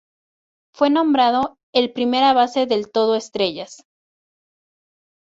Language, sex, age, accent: Spanish, female, 19-29, México